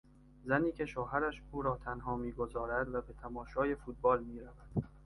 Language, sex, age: Persian, male, 19-29